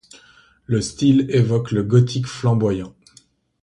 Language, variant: French, Français d'Europe